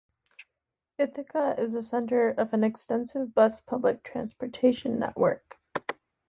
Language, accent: English, United States English